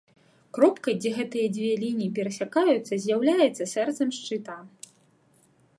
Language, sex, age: Belarusian, female, 30-39